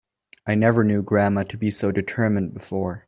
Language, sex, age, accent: English, male, 19-29, United States English